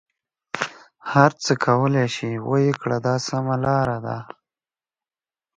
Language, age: Pashto, 19-29